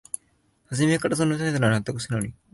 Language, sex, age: Japanese, male, 19-29